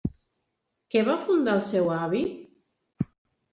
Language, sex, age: Catalan, female, 40-49